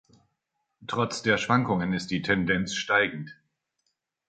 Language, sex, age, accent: German, male, 50-59, Deutschland Deutsch